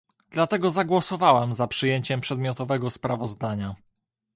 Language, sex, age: Polish, male, 19-29